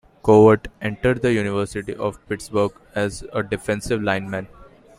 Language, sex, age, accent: English, male, 19-29, India and South Asia (India, Pakistan, Sri Lanka)